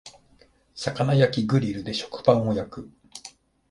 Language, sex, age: Japanese, male, 50-59